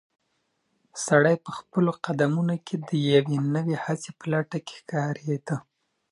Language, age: Pashto, 19-29